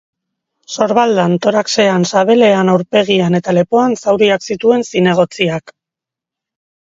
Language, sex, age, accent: Basque, female, 40-49, Erdialdekoa edo Nafarra (Gipuzkoa, Nafarroa)